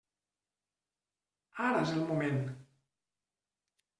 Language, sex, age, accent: Catalan, male, 50-59, valencià